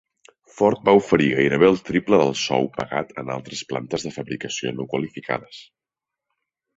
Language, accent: Catalan, central; nord-occidental; septentrional